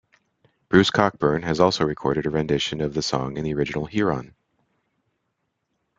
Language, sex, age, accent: English, male, 30-39, United States English